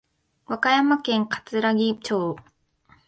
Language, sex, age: Japanese, female, 19-29